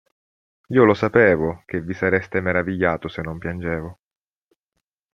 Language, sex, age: Italian, male, 30-39